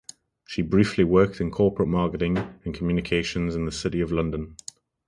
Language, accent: English, England English